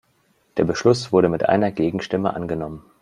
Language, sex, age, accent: German, male, 30-39, Deutschland Deutsch